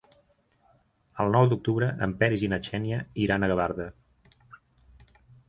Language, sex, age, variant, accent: Catalan, male, 30-39, Central, tarragoní